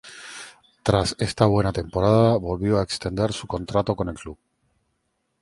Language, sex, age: Spanish, male, 40-49